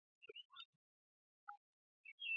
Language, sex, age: Kalenjin, female, 19-29